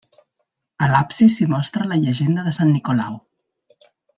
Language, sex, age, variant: Catalan, female, 40-49, Central